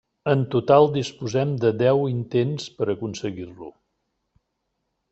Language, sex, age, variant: Catalan, male, 60-69, Central